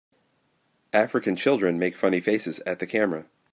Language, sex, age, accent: English, male, 30-39, United States English